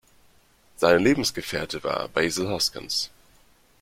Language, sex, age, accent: German, male, 19-29, Deutschland Deutsch